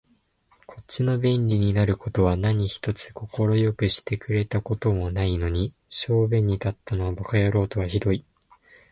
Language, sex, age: Japanese, male, 19-29